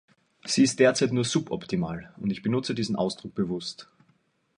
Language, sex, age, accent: German, male, 19-29, Österreichisches Deutsch